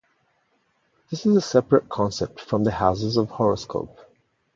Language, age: English, 40-49